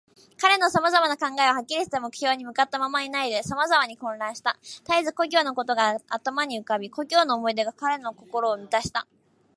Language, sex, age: Japanese, female, under 19